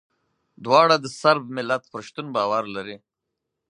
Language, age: Pashto, 40-49